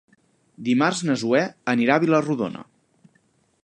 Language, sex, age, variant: Catalan, male, 19-29, Central